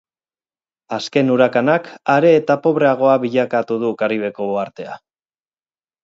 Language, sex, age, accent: Basque, male, 40-49, Mendebalekoa (Araba, Bizkaia, Gipuzkoako mendebaleko herri batzuk)